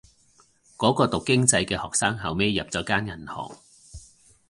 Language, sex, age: Cantonese, male, 40-49